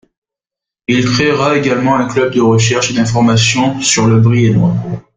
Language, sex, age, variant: French, male, 19-29, Français de métropole